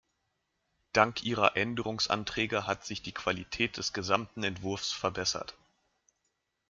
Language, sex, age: German, male, 19-29